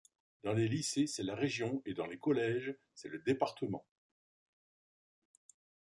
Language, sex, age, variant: French, male, 50-59, Français de métropole